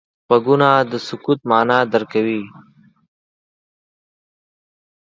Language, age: Pashto, under 19